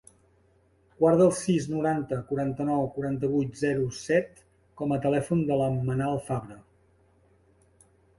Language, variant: Catalan, Central